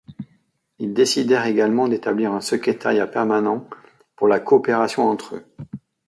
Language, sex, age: French, male, 40-49